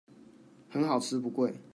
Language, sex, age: Chinese, male, 19-29